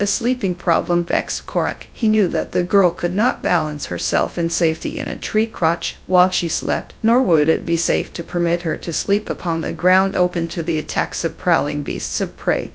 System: TTS, GradTTS